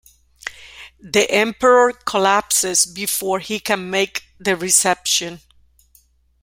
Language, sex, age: English, female, 60-69